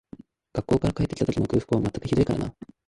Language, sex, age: Japanese, male, 19-29